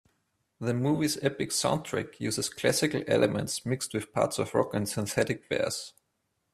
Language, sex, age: English, male, 19-29